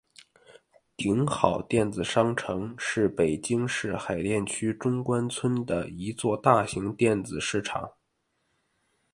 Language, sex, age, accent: Chinese, male, 19-29, 出生地：北京市